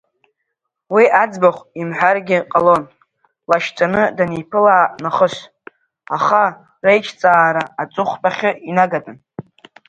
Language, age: Abkhazian, under 19